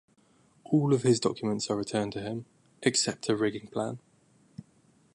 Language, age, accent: English, 19-29, England English